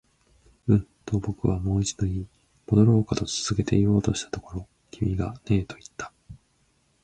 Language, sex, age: Japanese, male, 30-39